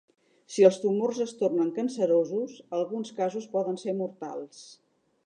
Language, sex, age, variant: Catalan, female, 60-69, Central